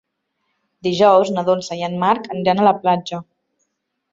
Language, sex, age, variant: Catalan, female, 19-29, Central